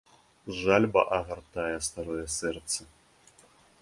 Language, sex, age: Belarusian, male, 30-39